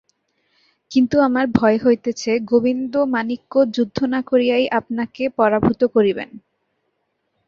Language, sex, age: Bengali, female, 19-29